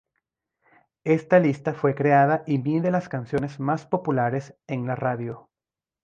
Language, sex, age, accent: Spanish, male, 30-39, Caribe: Cuba, Venezuela, Puerto Rico, República Dominicana, Panamá, Colombia caribeña, México caribeño, Costa del golfo de México